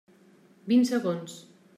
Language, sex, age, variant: Catalan, female, 40-49, Central